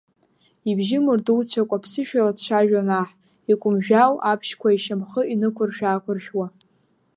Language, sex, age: Abkhazian, female, 19-29